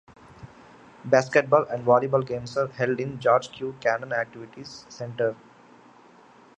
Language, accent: English, India and South Asia (India, Pakistan, Sri Lanka)